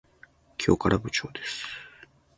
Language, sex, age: Japanese, male, 19-29